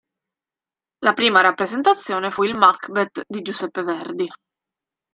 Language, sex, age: Italian, female, 19-29